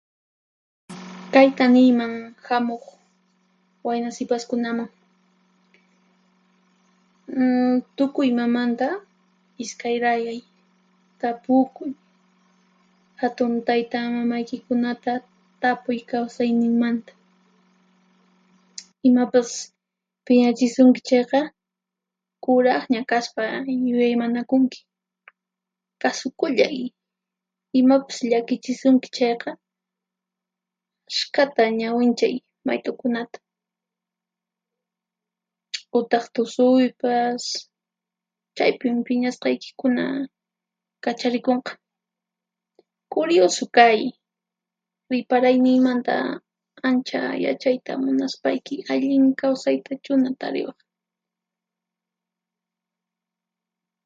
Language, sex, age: Puno Quechua, female, 19-29